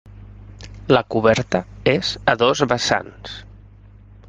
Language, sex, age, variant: Catalan, male, 30-39, Central